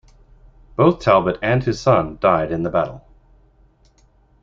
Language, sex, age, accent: English, male, 40-49, Canadian English